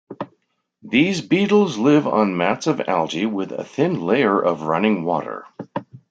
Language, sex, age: English, male, 60-69